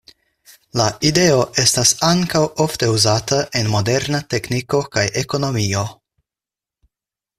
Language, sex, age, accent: Esperanto, male, 19-29, Internacia